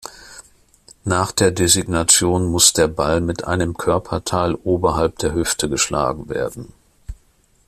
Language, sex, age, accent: German, male, 50-59, Deutschland Deutsch